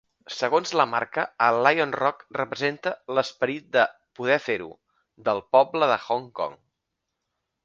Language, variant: Catalan, Central